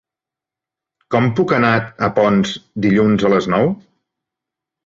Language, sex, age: Catalan, male, 40-49